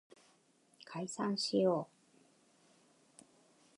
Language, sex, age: Japanese, female, 40-49